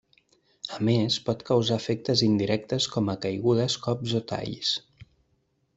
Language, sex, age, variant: Catalan, male, 19-29, Central